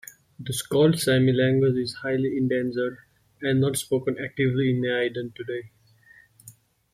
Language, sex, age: English, male, 19-29